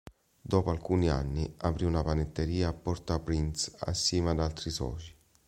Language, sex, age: Italian, male, 30-39